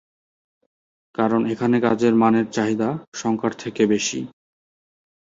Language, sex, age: Bengali, male, 30-39